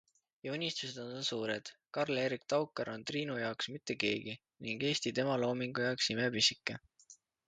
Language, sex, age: Estonian, male, 19-29